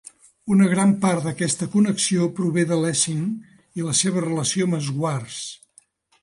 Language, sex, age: Catalan, male, 60-69